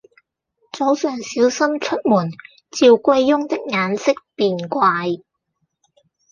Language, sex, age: Cantonese, female, 30-39